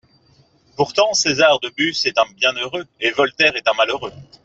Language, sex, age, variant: French, male, 19-29, Français de métropole